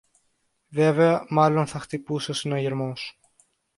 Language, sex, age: Greek, male, under 19